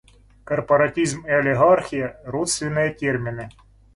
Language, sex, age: Russian, male, 40-49